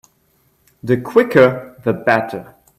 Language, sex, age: English, male, 19-29